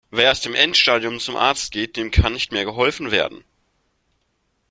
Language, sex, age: German, male, 19-29